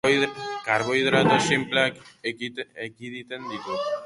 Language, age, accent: Basque, under 19, Erdialdekoa edo Nafarra (Gipuzkoa, Nafarroa)